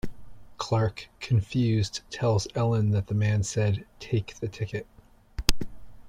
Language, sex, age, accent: English, male, 30-39, United States English